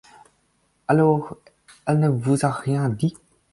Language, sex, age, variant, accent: French, male, under 19, Français d'Afrique subsaharienne et des îles africaines, Français de Madagascar